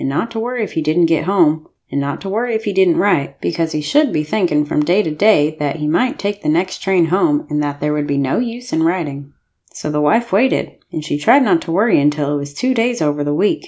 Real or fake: real